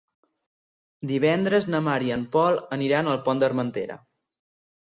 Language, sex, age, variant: Catalan, male, under 19, Central